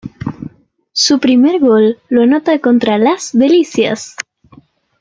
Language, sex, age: Spanish, female, under 19